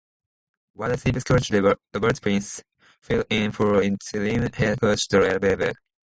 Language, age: English, under 19